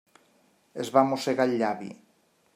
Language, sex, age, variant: Catalan, male, 40-49, Nord-Occidental